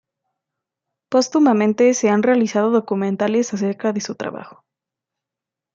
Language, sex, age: Spanish, female, under 19